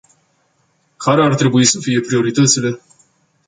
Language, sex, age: Romanian, male, 19-29